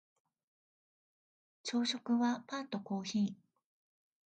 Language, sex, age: Japanese, female, 40-49